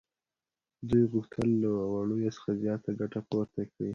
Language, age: Pashto, under 19